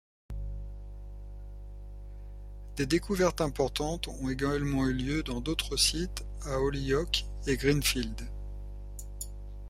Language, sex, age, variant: French, male, 60-69, Français de métropole